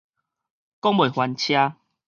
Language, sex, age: Min Nan Chinese, male, 19-29